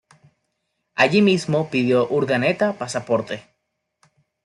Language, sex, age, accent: Spanish, male, 19-29, Caribe: Cuba, Venezuela, Puerto Rico, República Dominicana, Panamá, Colombia caribeña, México caribeño, Costa del golfo de México